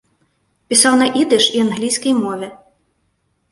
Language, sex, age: Belarusian, female, 30-39